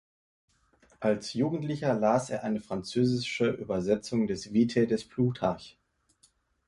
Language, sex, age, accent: German, male, 30-39, Deutschland Deutsch